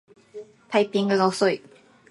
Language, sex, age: Japanese, female, 19-29